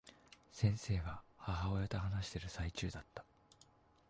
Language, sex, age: Japanese, male, 19-29